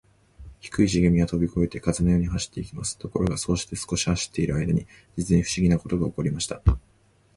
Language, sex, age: Japanese, male, 19-29